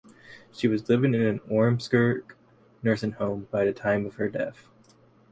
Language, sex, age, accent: English, male, 19-29, United States English